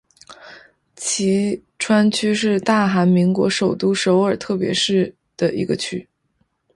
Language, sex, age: Chinese, female, 19-29